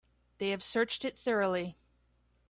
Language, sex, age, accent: English, female, 19-29, Canadian English